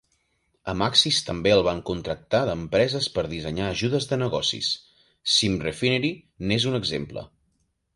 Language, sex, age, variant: Catalan, male, 19-29, Nord-Occidental